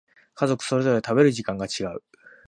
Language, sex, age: Japanese, male, 19-29